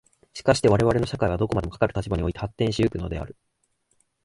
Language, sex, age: Japanese, male, 19-29